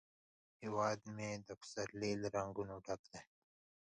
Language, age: Pashto, 19-29